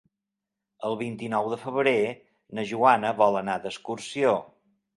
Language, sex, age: Catalan, male, 50-59